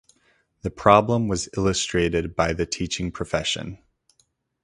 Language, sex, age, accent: English, male, 19-29, United States English